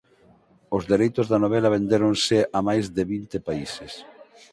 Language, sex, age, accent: Galician, male, 50-59, Normativo (estándar)